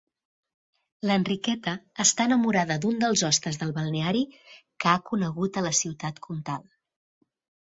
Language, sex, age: Catalan, female, 40-49